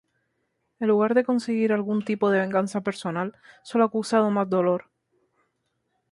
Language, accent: Spanish, España: Islas Canarias